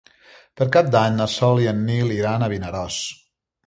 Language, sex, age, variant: Catalan, male, 40-49, Central